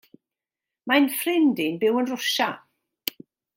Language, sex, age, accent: Welsh, female, 60-69, Y Deyrnas Unedig Cymraeg